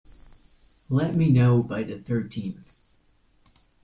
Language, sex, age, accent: English, male, 19-29, United States English